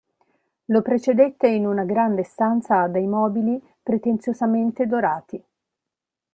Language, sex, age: Italian, female, 40-49